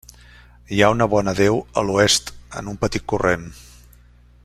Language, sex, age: Catalan, male, 60-69